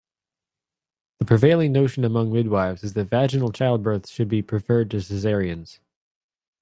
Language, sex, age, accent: English, male, 30-39, United States English